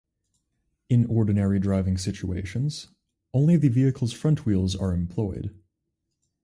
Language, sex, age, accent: English, male, 19-29, United States English